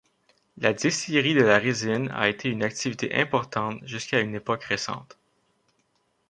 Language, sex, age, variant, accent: French, male, 30-39, Français d'Amérique du Nord, Français du Canada